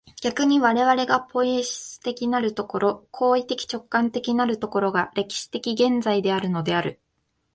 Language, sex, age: Japanese, female, 19-29